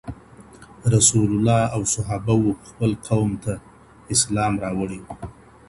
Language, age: Pashto, 40-49